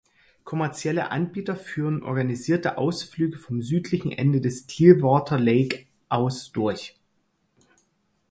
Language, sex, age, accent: German, male, 30-39, Deutschland Deutsch